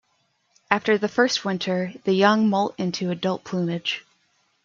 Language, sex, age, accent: English, female, 19-29, United States English